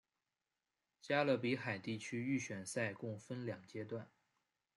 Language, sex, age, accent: Chinese, male, 19-29, 出生地：河南省